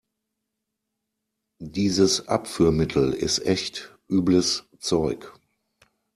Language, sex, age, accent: German, male, 40-49, Deutschland Deutsch